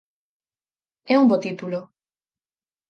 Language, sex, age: Galician, female, 19-29